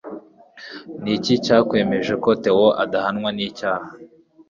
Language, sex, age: Kinyarwanda, male, 19-29